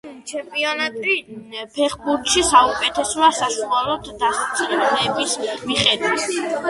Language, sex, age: Georgian, female, under 19